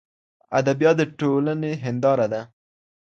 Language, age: Pashto, under 19